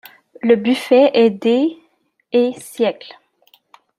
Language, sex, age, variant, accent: French, female, 19-29, Français d'Amérique du Nord, Français du Canada